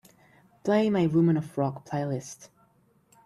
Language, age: English, under 19